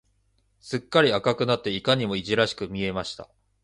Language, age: Japanese, 19-29